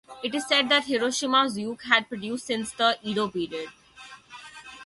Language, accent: English, India and South Asia (India, Pakistan, Sri Lanka)